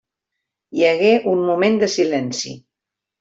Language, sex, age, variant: Catalan, female, 50-59, Central